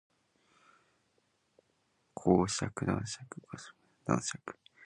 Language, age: Japanese, 19-29